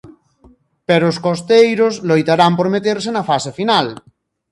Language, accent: Galician, Normativo (estándar)